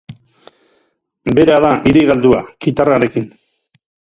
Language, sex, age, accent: Basque, male, 50-59, Mendebalekoa (Araba, Bizkaia, Gipuzkoako mendebaleko herri batzuk)